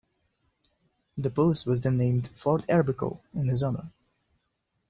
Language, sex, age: English, male, under 19